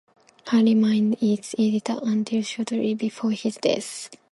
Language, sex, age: English, female, 19-29